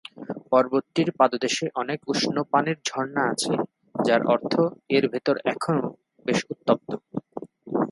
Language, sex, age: Bengali, male, 30-39